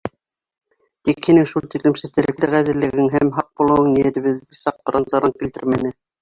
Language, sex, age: Bashkir, female, 60-69